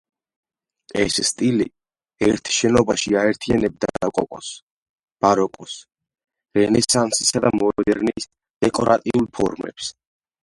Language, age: Georgian, under 19